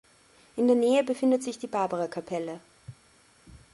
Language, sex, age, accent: German, female, 30-39, Österreichisches Deutsch